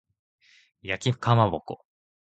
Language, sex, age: Japanese, male, 19-29